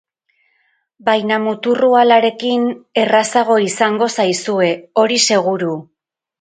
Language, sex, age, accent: Basque, female, 40-49, Erdialdekoa edo Nafarra (Gipuzkoa, Nafarroa)